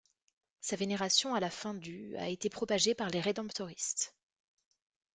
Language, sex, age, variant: French, female, 19-29, Français de métropole